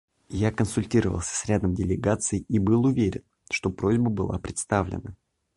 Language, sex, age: Russian, male, under 19